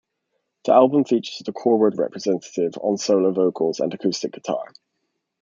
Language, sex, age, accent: English, male, 19-29, England English